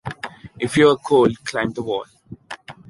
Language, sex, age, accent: English, male, 19-29, India and South Asia (India, Pakistan, Sri Lanka)